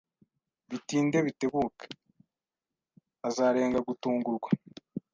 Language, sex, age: Kinyarwanda, male, 19-29